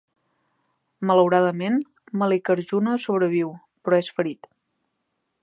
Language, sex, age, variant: Catalan, female, 30-39, Central